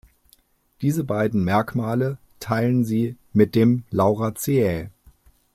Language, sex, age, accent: German, male, 50-59, Deutschland Deutsch